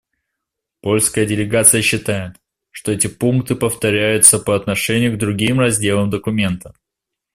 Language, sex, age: Russian, male, under 19